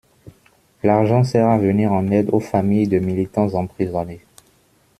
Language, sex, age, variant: French, male, 19-29, Français d'Afrique subsaharienne et des îles africaines